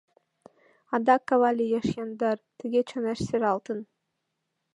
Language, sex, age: Mari, female, under 19